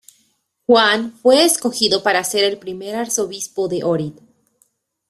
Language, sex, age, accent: Spanish, female, 19-29, Andino-Pacífico: Colombia, Perú, Ecuador, oeste de Bolivia y Venezuela andina